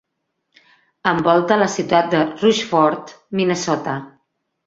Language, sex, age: Catalan, female, 40-49